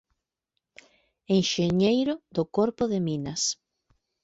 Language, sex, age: Galician, female, 30-39